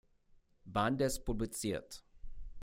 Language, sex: German, male